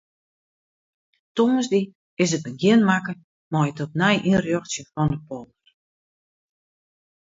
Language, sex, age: Western Frisian, female, 60-69